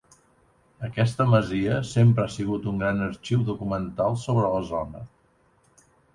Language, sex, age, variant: Catalan, male, 60-69, Central